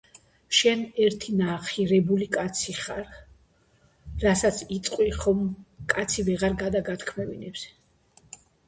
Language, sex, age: Georgian, female, 60-69